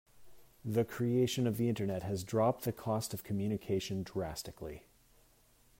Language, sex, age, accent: English, male, 30-39, Canadian English